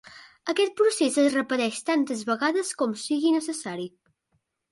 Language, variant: Catalan, Central